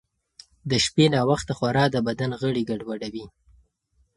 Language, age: Pashto, 19-29